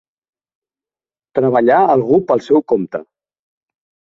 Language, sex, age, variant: Catalan, male, 30-39, Central